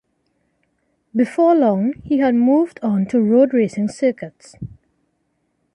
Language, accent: English, West Indies and Bermuda (Bahamas, Bermuda, Jamaica, Trinidad)